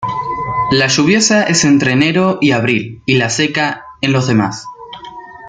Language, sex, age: Spanish, male, under 19